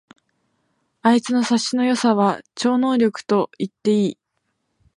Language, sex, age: Japanese, female, 19-29